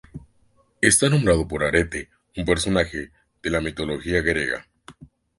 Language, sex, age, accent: Spanish, male, 19-29, México